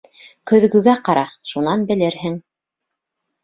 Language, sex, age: Bashkir, female, 30-39